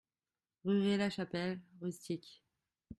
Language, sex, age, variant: French, female, 19-29, Français de métropole